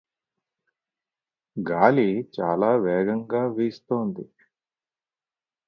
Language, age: Telugu, 50-59